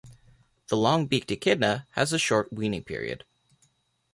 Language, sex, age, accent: English, male, 19-29, United States English